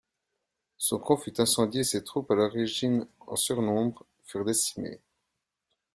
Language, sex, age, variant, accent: French, male, 30-39, Français d'Europe, Français de Suisse